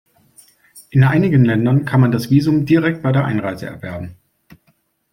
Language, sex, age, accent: German, male, 40-49, Deutschland Deutsch